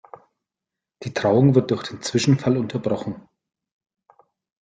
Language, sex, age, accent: German, male, 40-49, Deutschland Deutsch